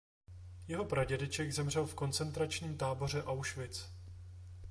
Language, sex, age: Czech, male, 30-39